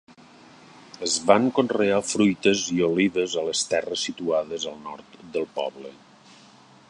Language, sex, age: Catalan, male, 50-59